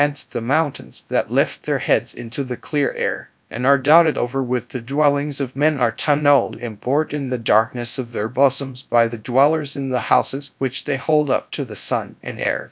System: TTS, GradTTS